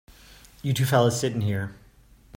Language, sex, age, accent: English, male, 19-29, United States English